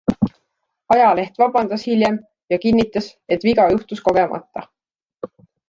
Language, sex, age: Estonian, female, 19-29